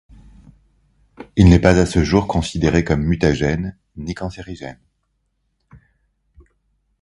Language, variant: French, Français de métropole